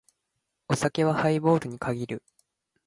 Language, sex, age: Japanese, male, 19-29